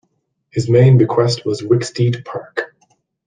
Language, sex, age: English, male, 30-39